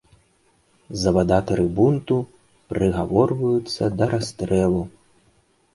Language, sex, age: Belarusian, male, 30-39